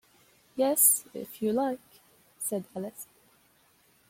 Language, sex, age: English, female, 19-29